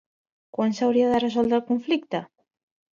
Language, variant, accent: Catalan, Central, central